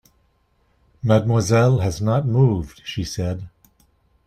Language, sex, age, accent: English, male, 50-59, Canadian English